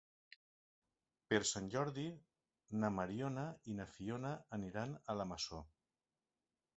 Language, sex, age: Catalan, male, 60-69